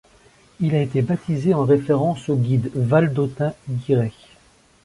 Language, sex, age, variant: French, male, 50-59, Français de métropole